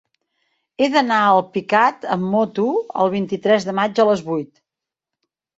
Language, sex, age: Catalan, female, 60-69